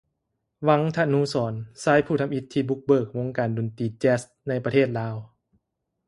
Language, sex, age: Lao, male, 19-29